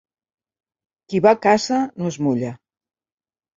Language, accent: Catalan, Barceloní